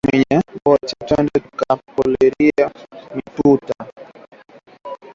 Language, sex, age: Swahili, male, 19-29